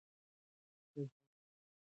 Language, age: Pashto, 19-29